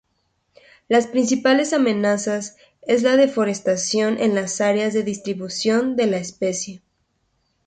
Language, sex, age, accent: Spanish, female, 19-29, México